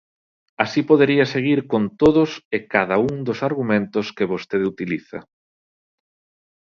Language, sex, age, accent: Galician, male, 30-39, Normativo (estándar)